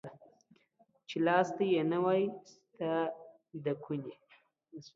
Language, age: Pashto, 19-29